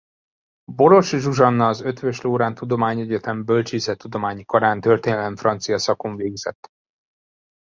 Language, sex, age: Hungarian, male, 19-29